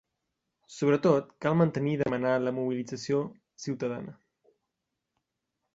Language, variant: Catalan, Central